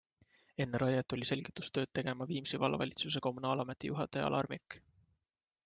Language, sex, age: Estonian, male, 19-29